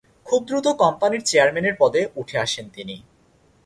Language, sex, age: Bengali, male, under 19